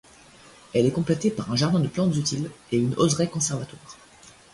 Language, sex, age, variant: French, male, 19-29, Français de métropole